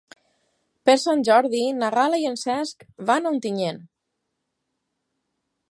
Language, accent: Catalan, valencià